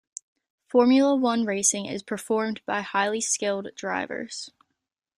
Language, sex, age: English, female, 19-29